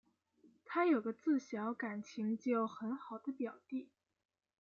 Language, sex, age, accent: Chinese, female, 19-29, 出生地：黑龙江省